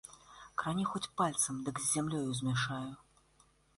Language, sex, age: Belarusian, female, 30-39